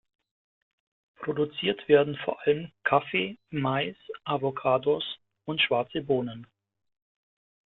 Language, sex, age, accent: German, male, 40-49, Deutschland Deutsch